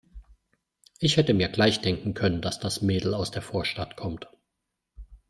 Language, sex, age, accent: German, male, 40-49, Deutschland Deutsch